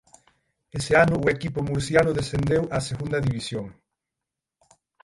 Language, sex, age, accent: Galician, male, 19-29, Atlántico (seseo e gheada); Normativo (estándar)